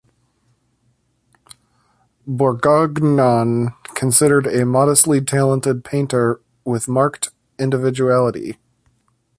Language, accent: English, United States English